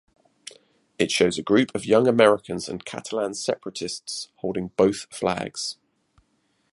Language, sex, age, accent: English, male, 40-49, England English